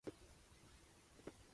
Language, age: Chinese, 30-39